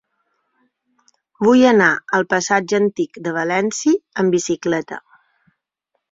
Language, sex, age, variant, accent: Catalan, female, 40-49, Balear, mallorquí; Palma